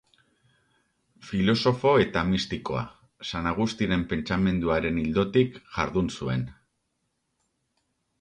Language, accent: Basque, Erdialdekoa edo Nafarra (Gipuzkoa, Nafarroa)